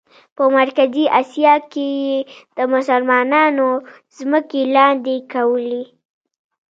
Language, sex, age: Pashto, female, under 19